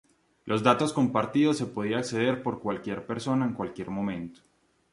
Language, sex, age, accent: Spanish, male, 19-29, Andino-Pacífico: Colombia, Perú, Ecuador, oeste de Bolivia y Venezuela andina